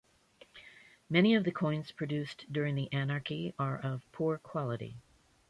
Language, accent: English, United States English